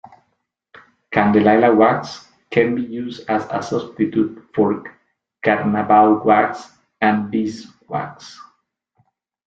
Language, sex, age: English, male, 40-49